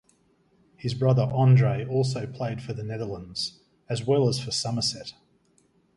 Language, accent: English, Australian English